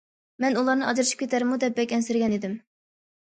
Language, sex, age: Uyghur, female, under 19